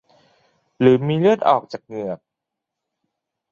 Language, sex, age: Thai, male, 19-29